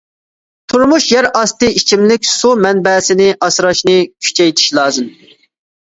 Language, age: Uyghur, 19-29